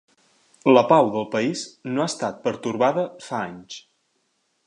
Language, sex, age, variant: Catalan, male, 19-29, Central